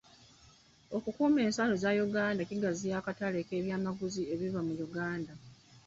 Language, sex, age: Ganda, female, 40-49